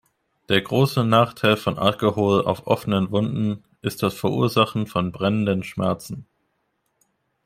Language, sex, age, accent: German, male, 19-29, Deutschland Deutsch